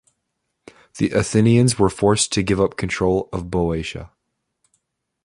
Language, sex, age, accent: English, male, 19-29, United States English